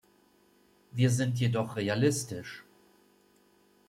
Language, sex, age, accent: German, male, 50-59, Deutschland Deutsch